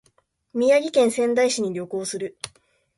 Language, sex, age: Japanese, female, 19-29